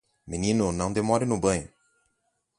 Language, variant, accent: Portuguese, Portuguese (Brasil), Paulista